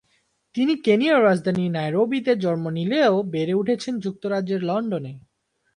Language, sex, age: Bengali, male, 19-29